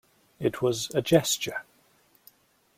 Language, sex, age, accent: English, male, 40-49, England English